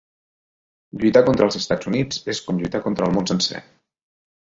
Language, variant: Catalan, Central